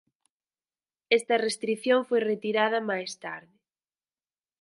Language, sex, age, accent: Galician, female, 19-29, Central (sen gheada)